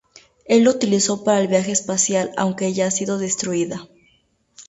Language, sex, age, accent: Spanish, female, 19-29, México